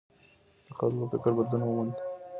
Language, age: Pashto, under 19